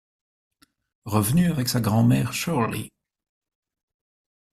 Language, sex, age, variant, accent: French, male, 50-59, Français d'Europe, Français de Belgique